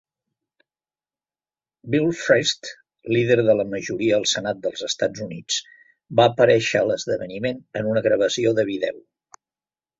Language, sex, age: Catalan, male, 70-79